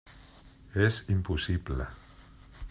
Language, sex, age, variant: Catalan, male, 50-59, Central